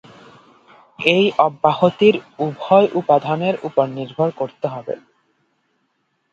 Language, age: Bengali, 19-29